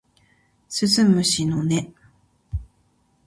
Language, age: Japanese, 30-39